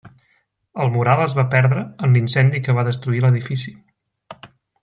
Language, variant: Catalan, Central